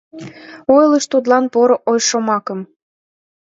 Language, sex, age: Mari, female, 19-29